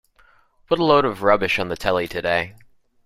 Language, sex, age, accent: English, male, 19-29, United States English